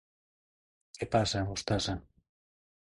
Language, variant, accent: Catalan, Nord-Occidental, nord-occidental